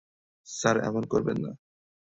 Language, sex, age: Bengali, male, 19-29